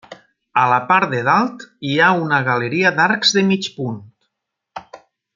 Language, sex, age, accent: Catalan, male, 40-49, valencià